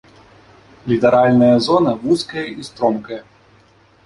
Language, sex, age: Belarusian, male, 19-29